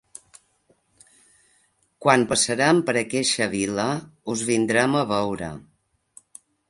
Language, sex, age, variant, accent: Catalan, female, 60-69, Balear, mallorquí